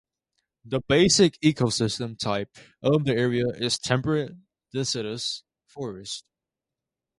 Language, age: English, under 19